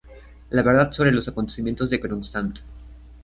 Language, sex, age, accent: Spanish, male, under 19, Andino-Pacífico: Colombia, Perú, Ecuador, oeste de Bolivia y Venezuela andina